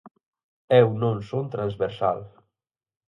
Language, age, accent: Galician, 19-29, Atlántico (seseo e gheada)